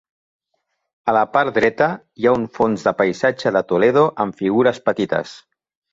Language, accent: Catalan, Barcelonès